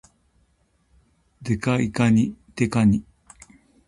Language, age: Japanese, 50-59